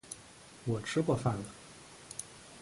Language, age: Chinese, 30-39